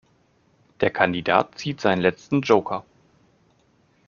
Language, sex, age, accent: German, male, 30-39, Deutschland Deutsch